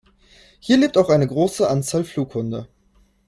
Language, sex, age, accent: German, male, 19-29, Deutschland Deutsch